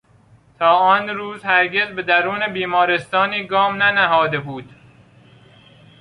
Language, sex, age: Persian, male, 19-29